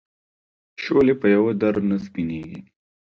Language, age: Pashto, 19-29